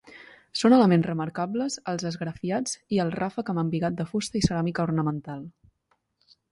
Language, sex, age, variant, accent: Catalan, female, 19-29, Central, central